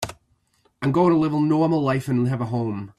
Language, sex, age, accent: English, male, 30-39, United States English